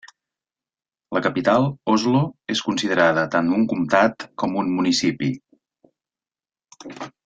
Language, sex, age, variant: Catalan, male, 40-49, Central